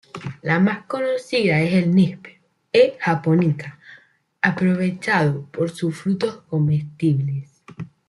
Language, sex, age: Spanish, female, 19-29